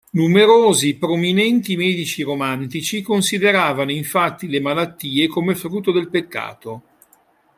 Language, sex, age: Italian, male, 60-69